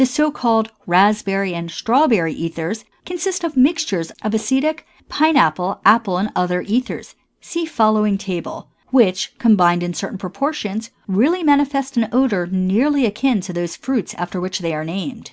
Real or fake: real